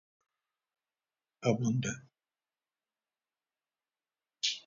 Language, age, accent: Galician, 50-59, Central (gheada)